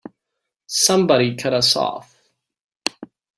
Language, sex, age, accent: English, male, 19-29, United States English